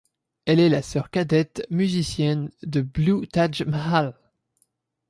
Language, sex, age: French, male, under 19